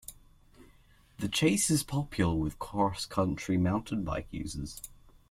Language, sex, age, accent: English, male, under 19, Australian English